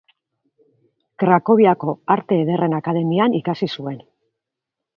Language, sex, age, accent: Basque, female, 40-49, Mendebalekoa (Araba, Bizkaia, Gipuzkoako mendebaleko herri batzuk)